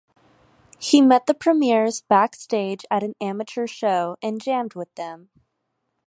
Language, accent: English, United States English